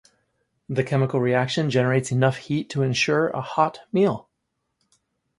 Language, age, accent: English, 40-49, United States English